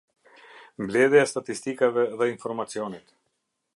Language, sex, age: Albanian, male, 50-59